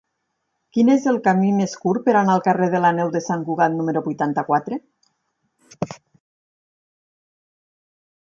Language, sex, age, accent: Catalan, female, 40-49, Tortosí